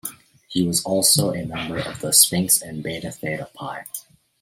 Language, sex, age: English, male, under 19